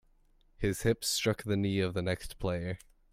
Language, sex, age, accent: English, male, under 19, United States English